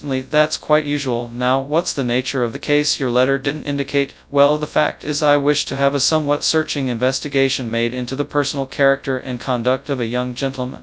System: TTS, FastPitch